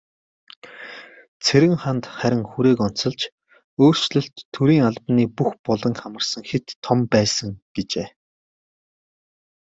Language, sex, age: Mongolian, male, 30-39